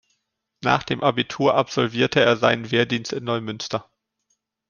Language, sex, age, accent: German, male, 19-29, Deutschland Deutsch